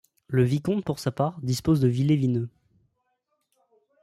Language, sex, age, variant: French, male, 19-29, Français de métropole